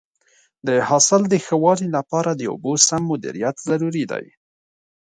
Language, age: Pashto, 30-39